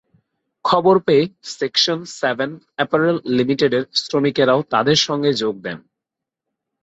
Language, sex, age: Bengali, male, 19-29